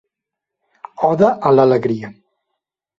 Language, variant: Catalan, Central